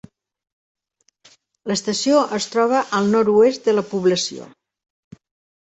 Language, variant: Catalan, Nord-Occidental